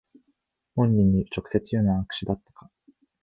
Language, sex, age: Japanese, male, 19-29